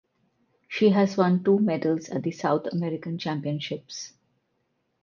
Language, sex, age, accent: English, female, 40-49, India and South Asia (India, Pakistan, Sri Lanka)